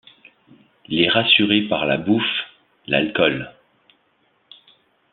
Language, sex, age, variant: French, male, 30-39, Français de métropole